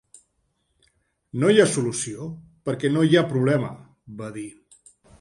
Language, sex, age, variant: Catalan, male, 50-59, Central